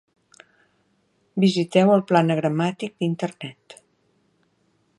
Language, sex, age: Catalan, female, 60-69